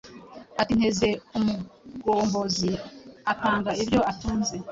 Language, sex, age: Kinyarwanda, female, 19-29